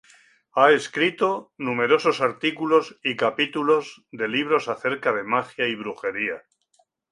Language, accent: Spanish, España: Centro-Sur peninsular (Madrid, Toledo, Castilla-La Mancha)